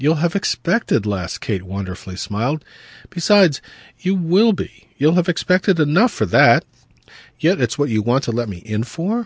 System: none